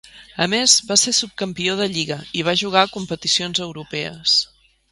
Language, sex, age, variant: Catalan, female, 40-49, Central